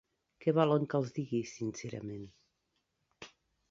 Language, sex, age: Catalan, female, 50-59